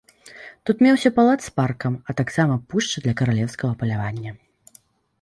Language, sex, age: Belarusian, female, 19-29